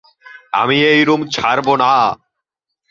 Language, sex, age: Bengali, male, 19-29